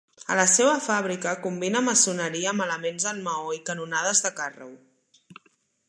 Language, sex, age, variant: Catalan, female, 30-39, Central